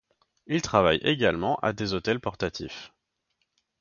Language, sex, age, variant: French, male, 19-29, Français de métropole